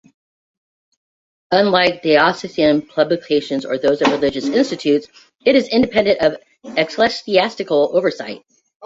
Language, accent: English, United States English